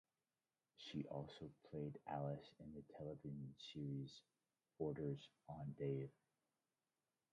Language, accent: English, United States English